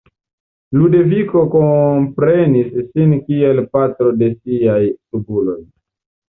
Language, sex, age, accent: Esperanto, male, 19-29, Internacia